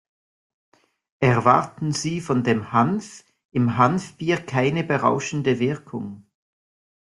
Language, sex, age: German, male, 40-49